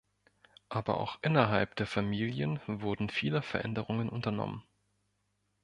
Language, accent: German, Deutschland Deutsch